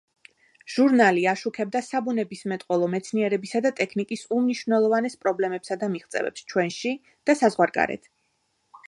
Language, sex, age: Georgian, female, 40-49